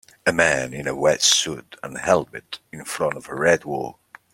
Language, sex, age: English, male, 30-39